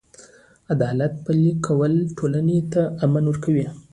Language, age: Pashto, 19-29